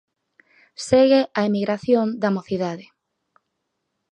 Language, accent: Galician, Oriental (común en zona oriental); Normativo (estándar)